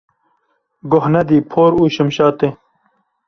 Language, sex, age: Kurdish, male, 30-39